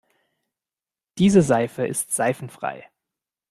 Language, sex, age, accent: German, male, 19-29, Deutschland Deutsch